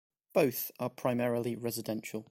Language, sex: English, male